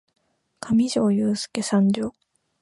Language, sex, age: Japanese, female, 19-29